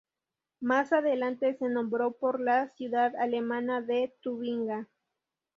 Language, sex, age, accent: Spanish, female, 19-29, México